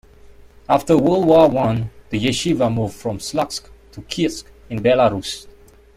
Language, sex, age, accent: English, male, 19-29, Malaysian English